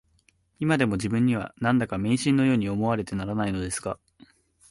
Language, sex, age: Japanese, male, under 19